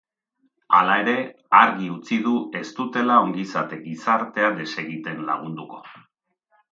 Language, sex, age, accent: Basque, male, 50-59, Erdialdekoa edo Nafarra (Gipuzkoa, Nafarroa)